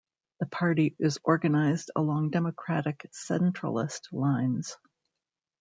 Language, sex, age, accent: English, female, 60-69, United States English